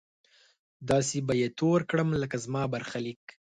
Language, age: Pashto, 19-29